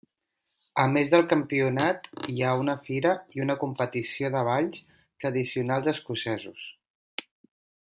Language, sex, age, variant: Catalan, male, 30-39, Central